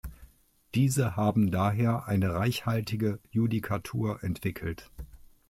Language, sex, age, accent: German, male, 50-59, Deutschland Deutsch